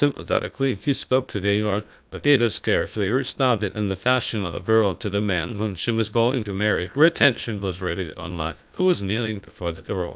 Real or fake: fake